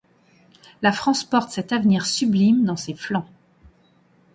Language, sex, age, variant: French, female, 40-49, Français de métropole